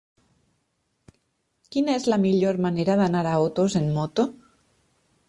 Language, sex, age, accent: Catalan, female, 30-39, valencià meridional